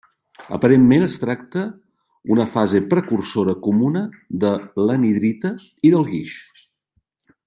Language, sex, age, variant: Catalan, male, 50-59, Central